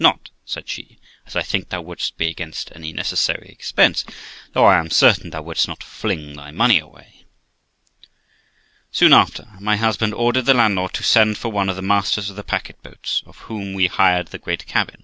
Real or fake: real